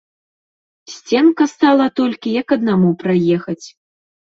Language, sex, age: Belarusian, female, 19-29